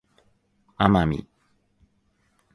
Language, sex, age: Japanese, female, 19-29